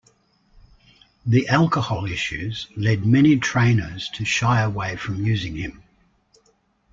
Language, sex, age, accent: English, male, 60-69, Australian English